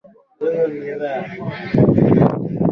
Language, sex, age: Swahili, male, 19-29